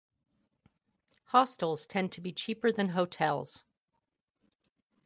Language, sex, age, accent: English, female, 40-49, United States English